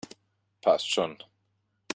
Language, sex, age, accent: German, male, 40-49, Deutschland Deutsch